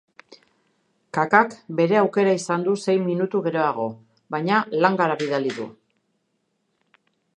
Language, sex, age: Basque, female, 50-59